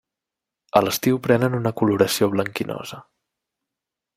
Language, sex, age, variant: Catalan, male, 19-29, Septentrional